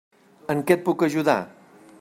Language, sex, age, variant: Catalan, male, 50-59, Central